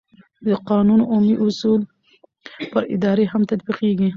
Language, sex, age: Pashto, female, 19-29